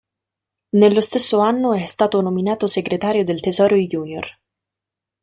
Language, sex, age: Italian, female, 19-29